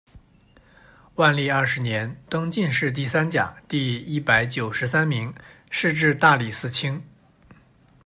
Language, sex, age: Chinese, male, 19-29